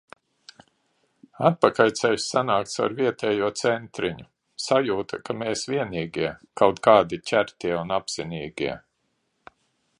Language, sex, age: Latvian, male, 70-79